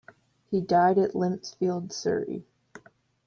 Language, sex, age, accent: English, female, under 19, United States English